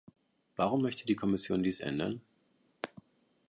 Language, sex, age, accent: German, male, 40-49, Deutschland Deutsch